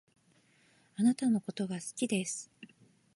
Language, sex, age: Japanese, female, 30-39